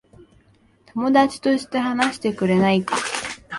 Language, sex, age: Japanese, female, 19-29